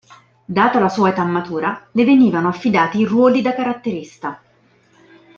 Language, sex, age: Italian, female, 30-39